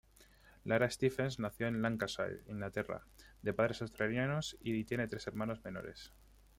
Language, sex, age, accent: Spanish, male, 30-39, España: Centro-Sur peninsular (Madrid, Toledo, Castilla-La Mancha)